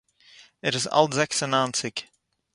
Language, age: Yiddish, under 19